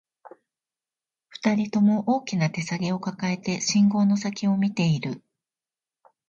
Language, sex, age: Japanese, female, 40-49